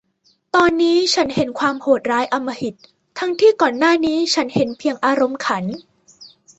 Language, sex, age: Thai, female, under 19